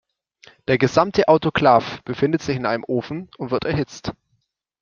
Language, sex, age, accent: German, male, 19-29, Deutschland Deutsch